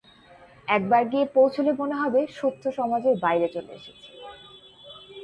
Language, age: Bengali, 19-29